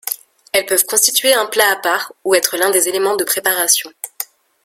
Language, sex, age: French, female, 19-29